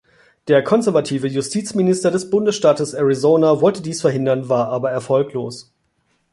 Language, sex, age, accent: German, male, 30-39, Deutschland Deutsch